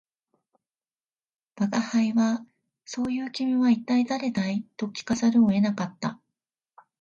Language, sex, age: Japanese, female, 40-49